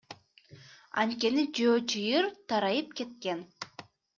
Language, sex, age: Kyrgyz, female, 19-29